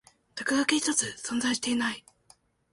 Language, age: Japanese, 19-29